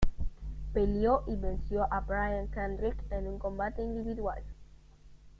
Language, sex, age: Spanish, male, under 19